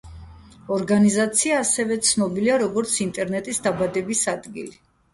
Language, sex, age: Georgian, female, 40-49